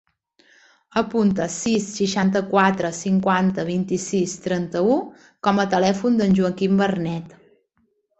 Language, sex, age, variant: Catalan, female, 40-49, Balear